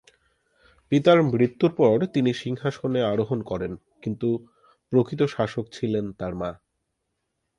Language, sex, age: Bengali, male, 19-29